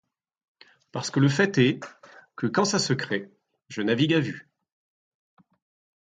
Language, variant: French, Français de métropole